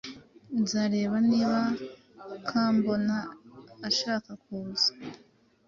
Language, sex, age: Kinyarwanda, female, 19-29